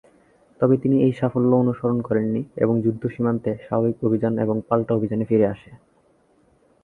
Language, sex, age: Bengali, male, 19-29